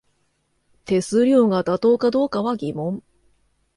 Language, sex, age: Japanese, female, 40-49